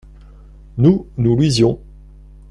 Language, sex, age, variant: French, male, 60-69, Français de métropole